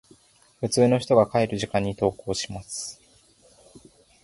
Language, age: Japanese, 19-29